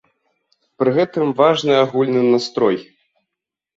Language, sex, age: Belarusian, male, under 19